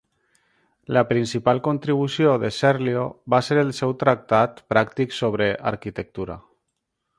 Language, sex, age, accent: Catalan, male, 30-39, valencià